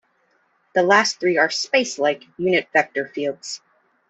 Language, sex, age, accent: English, female, 30-39, United States English